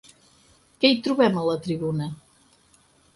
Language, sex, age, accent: Catalan, female, 60-69, Empordanès